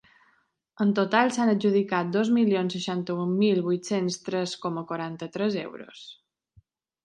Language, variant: Catalan, Balear